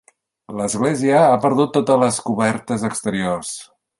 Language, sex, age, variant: Catalan, male, 40-49, Central